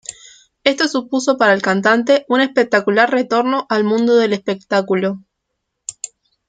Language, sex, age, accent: Spanish, female, 19-29, Rioplatense: Argentina, Uruguay, este de Bolivia, Paraguay